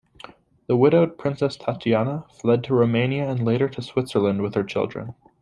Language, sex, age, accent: English, male, under 19, United States English